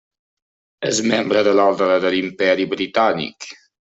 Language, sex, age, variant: Catalan, male, 19-29, Septentrional